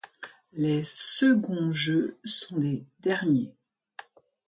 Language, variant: French, Français de métropole